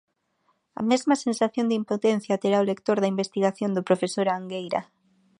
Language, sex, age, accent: Galician, female, 19-29, Oriental (común en zona oriental)